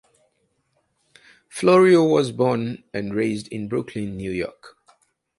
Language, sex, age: English, male, 30-39